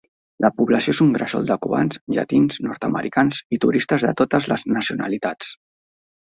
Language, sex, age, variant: Catalan, male, 40-49, Central